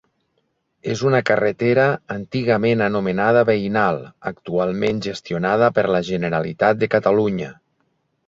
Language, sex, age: Catalan, male, 50-59